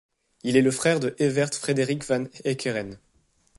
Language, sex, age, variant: French, male, 19-29, Français de métropole